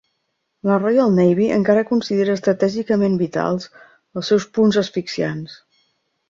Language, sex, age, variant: Catalan, female, 50-59, Central